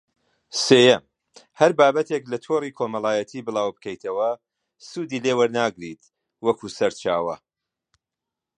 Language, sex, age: Central Kurdish, male, 50-59